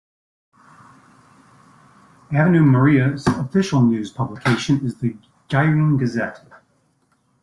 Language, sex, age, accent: English, male, 50-59, United States English